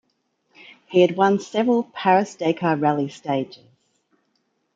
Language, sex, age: English, female, 40-49